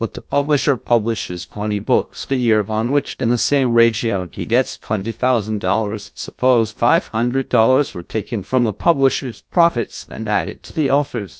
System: TTS, GlowTTS